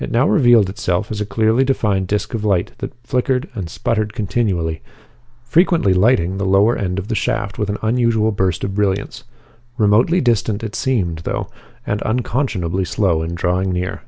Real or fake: real